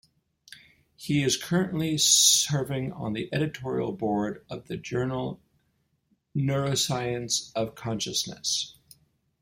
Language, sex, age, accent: English, male, 50-59, United States English